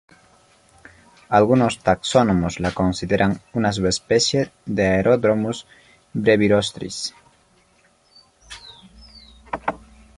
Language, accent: Spanish, Andino-Pacífico: Colombia, Perú, Ecuador, oeste de Bolivia y Venezuela andina